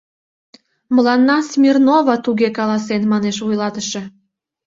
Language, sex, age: Mari, female, 19-29